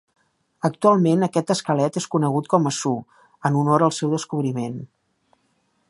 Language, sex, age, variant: Catalan, female, 50-59, Central